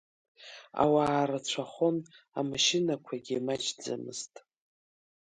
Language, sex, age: Abkhazian, female, 50-59